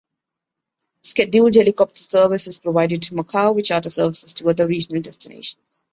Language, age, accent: English, 30-39, India and South Asia (India, Pakistan, Sri Lanka)